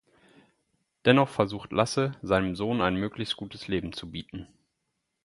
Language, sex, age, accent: German, male, 30-39, Deutschland Deutsch